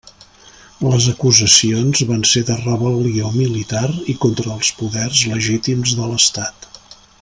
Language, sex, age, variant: Catalan, male, 50-59, Central